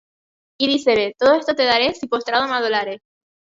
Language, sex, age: Spanish, female, 19-29